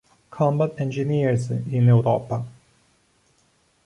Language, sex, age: Italian, male, 40-49